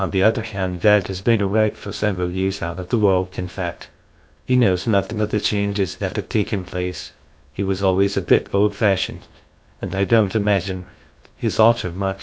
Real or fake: fake